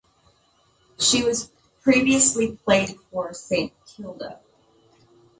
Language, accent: English, United States English